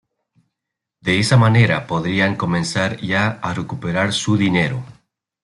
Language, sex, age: Spanish, male, 30-39